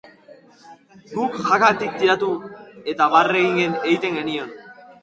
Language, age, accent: Basque, under 19, Mendebalekoa (Araba, Bizkaia, Gipuzkoako mendebaleko herri batzuk)